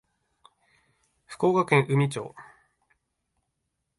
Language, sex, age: Japanese, male, 19-29